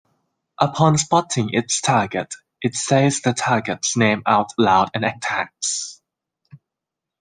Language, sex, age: English, male, 19-29